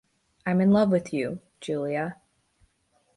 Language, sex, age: English, female, under 19